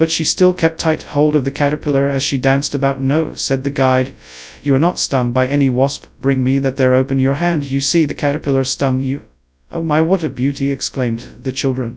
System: TTS, FastPitch